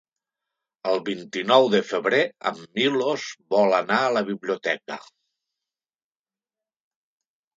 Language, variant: Catalan, Nord-Occidental